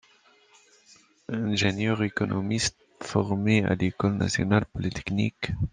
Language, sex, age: French, male, 19-29